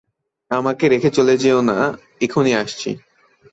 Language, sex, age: Bengali, male, under 19